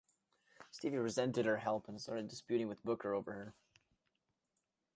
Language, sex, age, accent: English, male, under 19, United States English